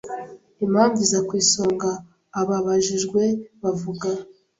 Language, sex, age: Kinyarwanda, female, 19-29